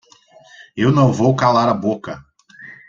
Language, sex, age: Portuguese, male, 30-39